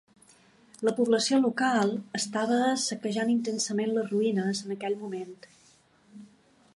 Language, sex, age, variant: Catalan, female, 40-49, Balear